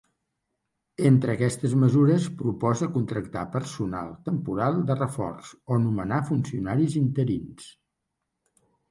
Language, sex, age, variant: Catalan, male, 60-69, Central